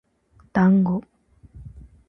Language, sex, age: Japanese, female, 19-29